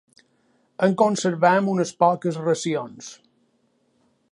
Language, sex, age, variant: Catalan, male, 40-49, Balear